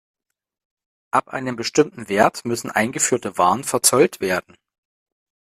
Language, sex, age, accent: German, female, 30-39, Deutschland Deutsch